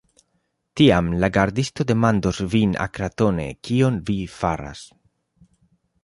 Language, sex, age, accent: Esperanto, male, 19-29, Internacia